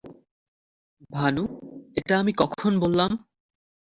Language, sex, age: Bengali, male, under 19